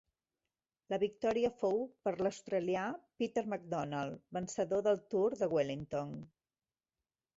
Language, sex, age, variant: Catalan, female, 40-49, Central